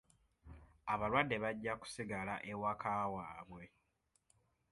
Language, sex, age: Ganda, male, 19-29